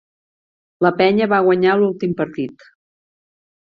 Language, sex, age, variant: Catalan, female, 50-59, Central